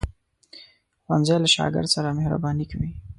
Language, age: Pashto, 19-29